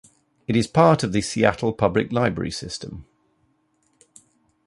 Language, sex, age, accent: English, male, 40-49, England English